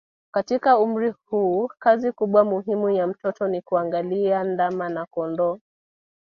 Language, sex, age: Swahili, female, 19-29